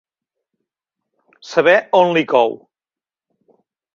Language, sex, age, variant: Catalan, male, 60-69, Central